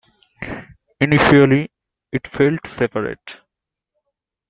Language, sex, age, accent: English, male, 19-29, India and South Asia (India, Pakistan, Sri Lanka)